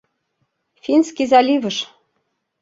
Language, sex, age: Mari, female, 40-49